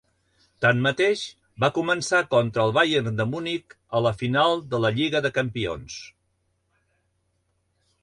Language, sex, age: Catalan, male, 80-89